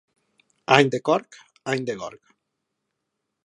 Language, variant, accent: Catalan, Valencià meridional, valencià